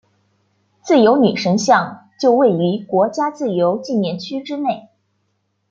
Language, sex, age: Chinese, female, 19-29